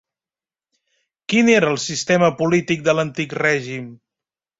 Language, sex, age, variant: Catalan, male, 30-39, Central